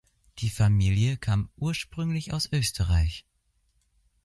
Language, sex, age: German, male, under 19